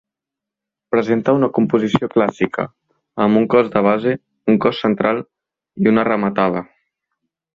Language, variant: Catalan, Central